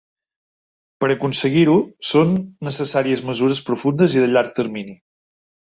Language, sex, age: Catalan, male, 40-49